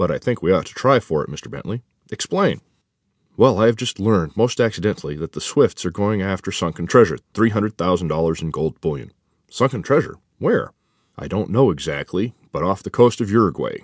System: none